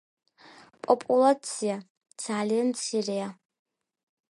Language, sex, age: Georgian, female, under 19